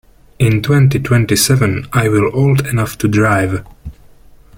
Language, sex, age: English, male, 30-39